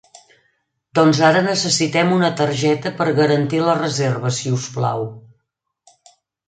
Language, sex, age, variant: Catalan, female, 60-69, Central